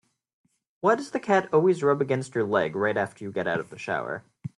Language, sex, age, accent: English, male, 19-29, United States English